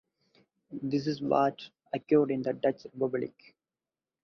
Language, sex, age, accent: English, male, 19-29, India and South Asia (India, Pakistan, Sri Lanka)